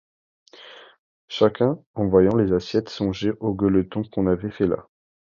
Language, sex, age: French, male, 19-29